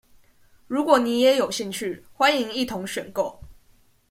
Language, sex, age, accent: Chinese, female, 19-29, 出生地：臺北市